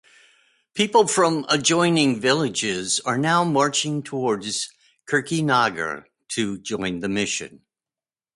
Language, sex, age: English, male, 60-69